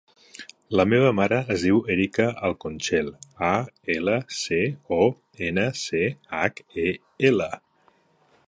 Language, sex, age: Catalan, male, 50-59